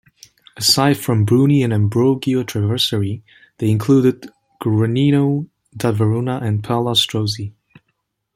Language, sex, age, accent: English, male, 19-29, Singaporean English